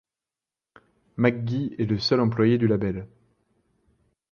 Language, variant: French, Français de métropole